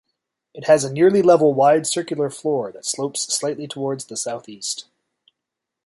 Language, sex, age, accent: English, male, 30-39, Canadian English